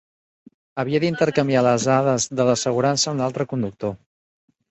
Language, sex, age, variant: Catalan, male, 30-39, Central